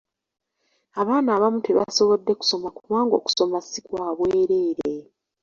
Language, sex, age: Ganda, female, 19-29